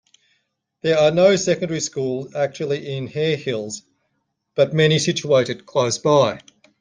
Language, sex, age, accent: English, male, 40-49, Australian English